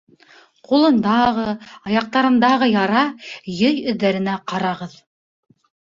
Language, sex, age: Bashkir, female, 30-39